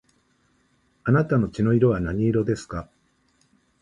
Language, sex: Japanese, male